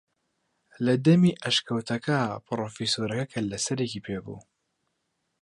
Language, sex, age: Central Kurdish, male, 19-29